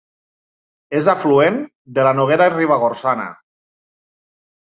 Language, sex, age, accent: Catalan, male, 30-39, Lleidatà